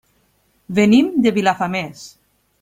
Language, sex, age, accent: Catalan, female, 30-39, valencià